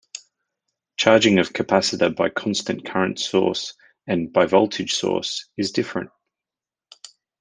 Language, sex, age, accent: English, male, 40-49, Australian English